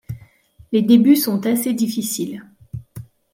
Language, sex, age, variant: French, female, 40-49, Français de métropole